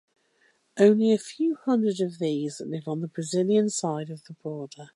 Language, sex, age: English, female, 50-59